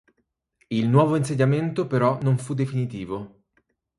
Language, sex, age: Italian, male, 30-39